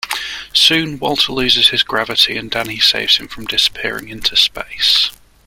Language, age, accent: English, 19-29, England English